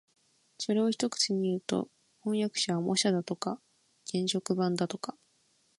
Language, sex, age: Japanese, female, 19-29